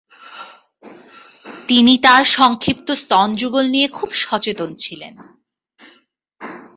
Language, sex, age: Bengali, female, 19-29